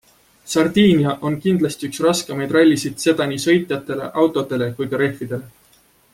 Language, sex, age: Estonian, male, 19-29